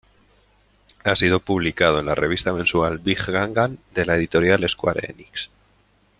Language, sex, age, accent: Spanish, male, 30-39, España: Norte peninsular (Asturias, Castilla y León, Cantabria, País Vasco, Navarra, Aragón, La Rioja, Guadalajara, Cuenca)